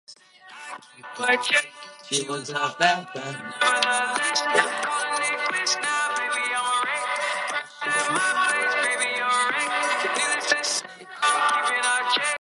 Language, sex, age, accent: English, female, under 19, United States English